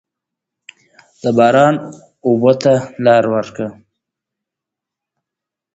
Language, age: Pashto, 19-29